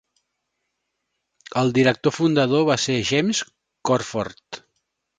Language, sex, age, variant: Catalan, male, 50-59, Central